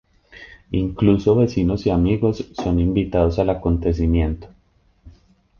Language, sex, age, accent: Spanish, male, 30-39, México